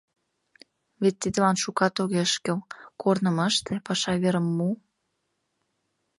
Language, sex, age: Mari, female, 19-29